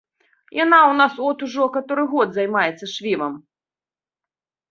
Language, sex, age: Belarusian, female, 30-39